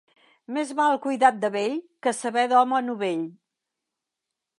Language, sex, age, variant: Catalan, female, 70-79, Central